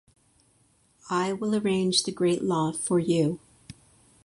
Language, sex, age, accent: English, female, 60-69, United States English